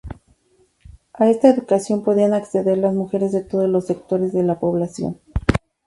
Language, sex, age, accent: Spanish, female, 40-49, México